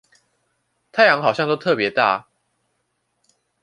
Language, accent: Chinese, 出生地：臺北市